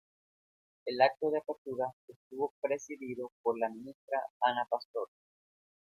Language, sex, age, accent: Spanish, male, 19-29, Caribe: Cuba, Venezuela, Puerto Rico, República Dominicana, Panamá, Colombia caribeña, México caribeño, Costa del golfo de México